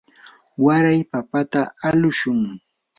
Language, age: Yanahuanca Pasco Quechua, 19-29